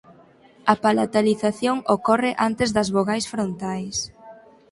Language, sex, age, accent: Galician, female, 19-29, Normativo (estándar)